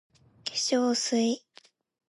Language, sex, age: Japanese, female, under 19